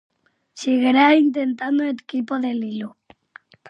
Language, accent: Galician, Normativo (estándar)